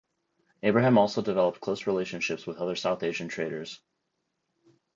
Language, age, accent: English, 30-39, United States English